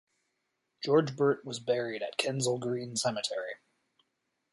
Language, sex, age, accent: English, male, 30-39, Canadian English